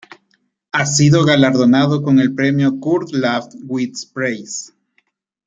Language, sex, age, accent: Spanish, male, 30-39, Andino-Pacífico: Colombia, Perú, Ecuador, oeste de Bolivia y Venezuela andina